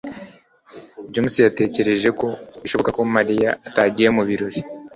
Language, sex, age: Kinyarwanda, male, 19-29